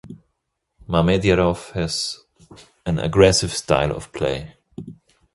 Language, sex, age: English, male, 30-39